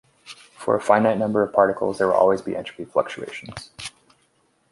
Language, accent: English, United States English